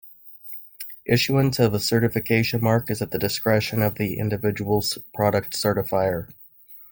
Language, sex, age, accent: English, male, 30-39, United States English